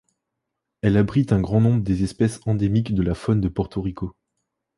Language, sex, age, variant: French, male, 19-29, Français de métropole